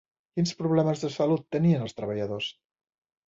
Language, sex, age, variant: Catalan, male, 60-69, Central